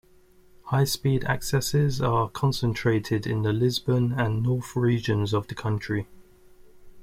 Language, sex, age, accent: English, male, 30-39, England English